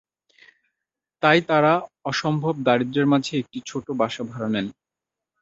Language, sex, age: Bengali, male, 19-29